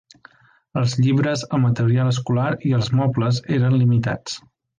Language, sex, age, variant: Catalan, male, 19-29, Central